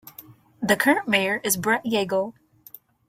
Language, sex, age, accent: English, female, under 19, United States English